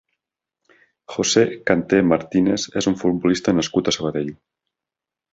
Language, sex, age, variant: Catalan, male, 30-39, Nord-Occidental